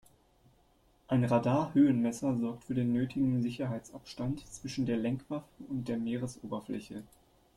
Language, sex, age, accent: German, male, 19-29, Deutschland Deutsch